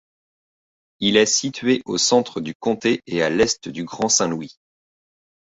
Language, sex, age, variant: French, male, 30-39, Français de métropole